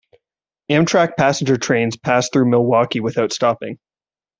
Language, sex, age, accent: English, male, 30-39, Canadian English